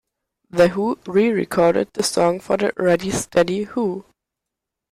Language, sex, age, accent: English, male, under 19, United States English